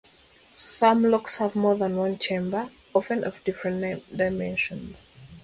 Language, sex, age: English, female, 30-39